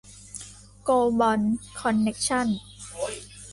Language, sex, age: Thai, female, 19-29